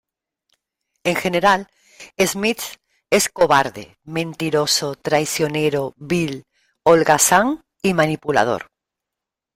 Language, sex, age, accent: Spanish, female, 50-59, España: Sur peninsular (Andalucia, Extremadura, Murcia)